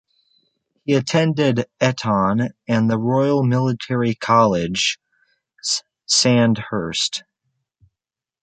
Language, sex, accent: English, male, United States English